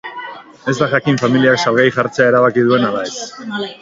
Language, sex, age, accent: Basque, male, 30-39, Erdialdekoa edo Nafarra (Gipuzkoa, Nafarroa)